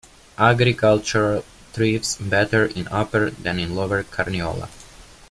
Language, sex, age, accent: English, male, 19-29, United States English